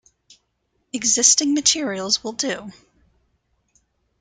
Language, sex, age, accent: English, female, 50-59, United States English